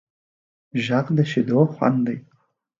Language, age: Pashto, 19-29